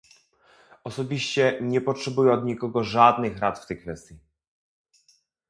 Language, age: Polish, 19-29